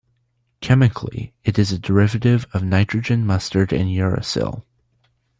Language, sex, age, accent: English, male, under 19, United States English